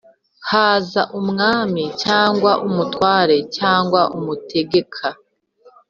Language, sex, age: Kinyarwanda, female, 30-39